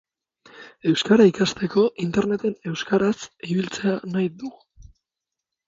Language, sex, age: Basque, male, 30-39